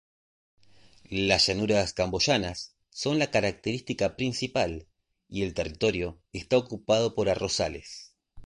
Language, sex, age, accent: Spanish, male, 40-49, Rioplatense: Argentina, Uruguay, este de Bolivia, Paraguay